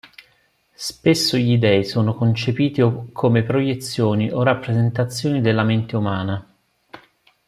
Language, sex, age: Italian, male, 40-49